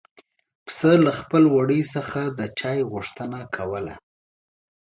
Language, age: Pashto, 19-29